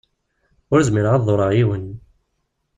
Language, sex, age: Kabyle, male, 19-29